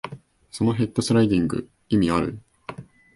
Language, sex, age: Japanese, male, 19-29